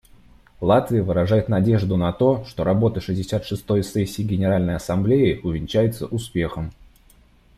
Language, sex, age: Russian, male, 19-29